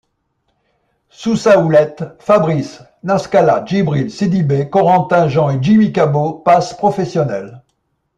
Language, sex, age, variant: French, male, 70-79, Français de métropole